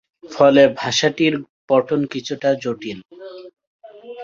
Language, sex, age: Bengali, male, 19-29